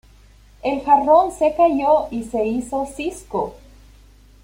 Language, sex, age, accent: Spanish, female, 30-39, Andino-Pacífico: Colombia, Perú, Ecuador, oeste de Bolivia y Venezuela andina